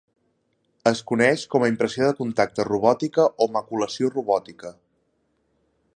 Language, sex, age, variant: Catalan, male, 19-29, Septentrional